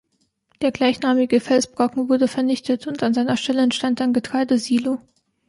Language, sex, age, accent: German, female, 19-29, Deutschland Deutsch